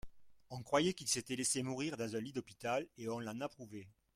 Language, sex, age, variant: French, male, 50-59, Français de métropole